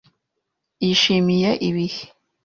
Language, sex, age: Kinyarwanda, female, 19-29